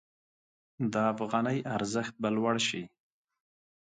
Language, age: Pashto, 30-39